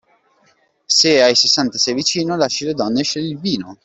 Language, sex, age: Italian, male, 19-29